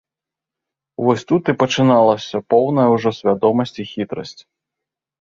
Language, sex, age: Belarusian, male, 30-39